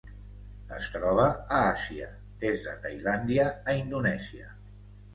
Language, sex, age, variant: Catalan, male, 60-69, Central